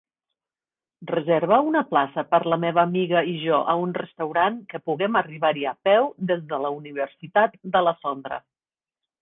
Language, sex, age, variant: Catalan, female, 50-59, Central